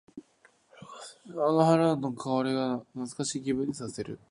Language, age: Japanese, 19-29